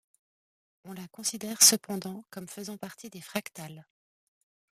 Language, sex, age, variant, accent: French, female, 30-39, Français d'Europe, Français de Suisse